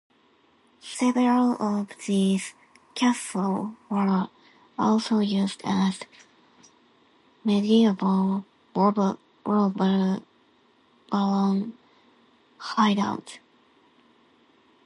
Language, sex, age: English, female, 19-29